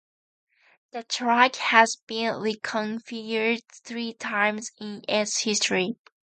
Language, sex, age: English, female, 19-29